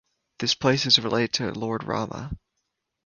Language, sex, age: English, male, 19-29